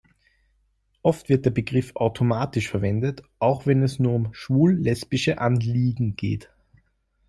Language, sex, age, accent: German, male, 19-29, Österreichisches Deutsch